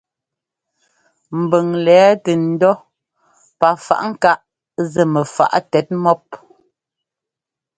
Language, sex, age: Ngomba, female, 40-49